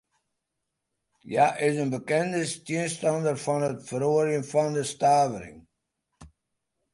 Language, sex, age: Western Frisian, male, 60-69